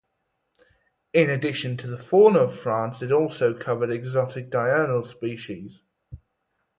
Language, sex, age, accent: English, male, 19-29, England English